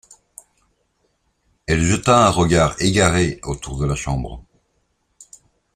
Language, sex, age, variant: French, male, 60-69, Français de métropole